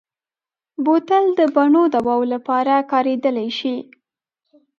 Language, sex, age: Pashto, female, 19-29